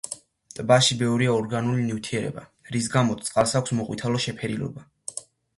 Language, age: Georgian, under 19